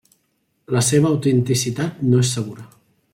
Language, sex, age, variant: Catalan, male, 19-29, Central